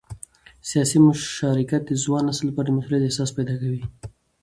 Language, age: Pashto, 19-29